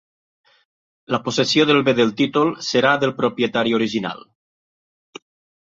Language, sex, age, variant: Catalan, male, 50-59, Nord-Occidental